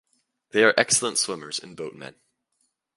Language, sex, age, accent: English, male, under 19, United States English